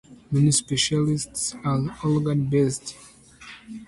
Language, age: English, 19-29